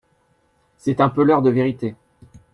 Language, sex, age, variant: French, male, 40-49, Français de métropole